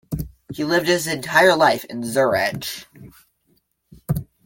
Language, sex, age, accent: English, male, under 19, Canadian English